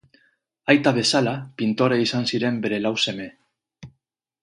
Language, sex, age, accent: Basque, male, 30-39, Mendebalekoa (Araba, Bizkaia, Gipuzkoako mendebaleko herri batzuk)